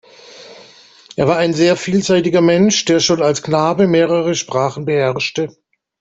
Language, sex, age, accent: German, male, 50-59, Deutschland Deutsch